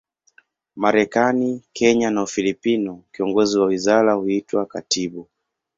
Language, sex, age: Swahili, male, 19-29